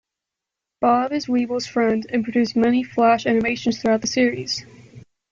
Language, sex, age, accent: English, female, under 19, United States English